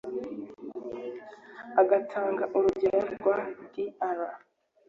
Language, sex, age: Kinyarwanda, female, 19-29